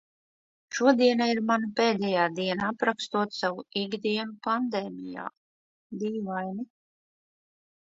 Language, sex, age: Latvian, female, 40-49